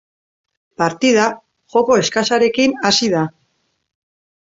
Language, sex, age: Basque, female, 40-49